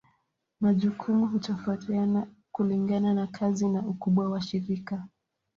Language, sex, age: Swahili, female, 19-29